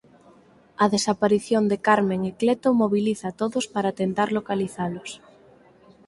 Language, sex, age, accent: Galician, female, 19-29, Normativo (estándar)